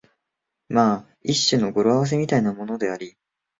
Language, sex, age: Japanese, male, 19-29